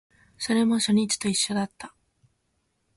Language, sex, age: Japanese, female, 19-29